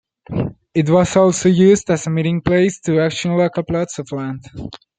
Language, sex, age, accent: English, male, under 19, United States English